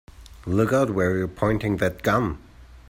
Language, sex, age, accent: English, male, 30-39, England English